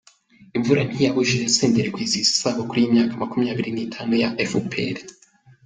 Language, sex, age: Kinyarwanda, male, 19-29